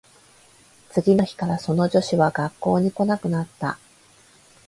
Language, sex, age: Japanese, female, 30-39